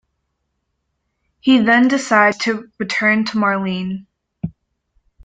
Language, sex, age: English, female, 19-29